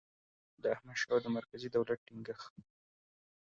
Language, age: Pashto, 19-29